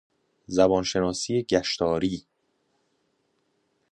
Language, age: Persian, 30-39